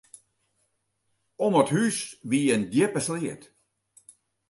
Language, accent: Western Frisian, Klaaifrysk